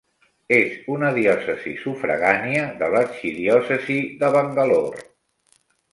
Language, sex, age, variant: Catalan, male, 60-69, Central